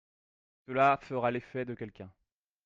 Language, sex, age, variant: French, male, 30-39, Français de métropole